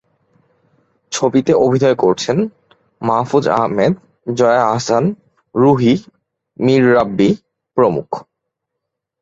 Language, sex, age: Bengali, male, 19-29